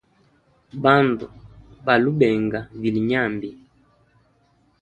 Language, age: Hemba, 19-29